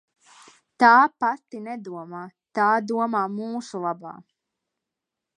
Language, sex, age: Latvian, female, 19-29